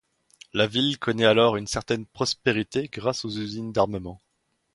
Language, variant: French, Français de métropole